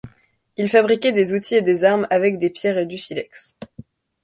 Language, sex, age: French, female, under 19